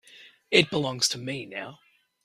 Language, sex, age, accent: English, male, 40-49, Australian English